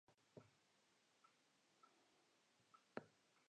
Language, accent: Western Frisian, Wâldfrysk